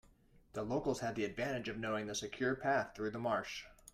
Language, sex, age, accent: English, male, 30-39, United States English